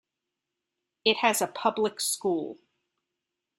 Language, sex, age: English, female, 50-59